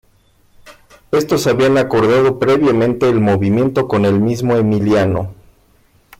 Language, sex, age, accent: Spanish, male, 40-49, México